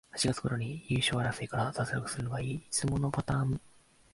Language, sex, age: Japanese, male, 19-29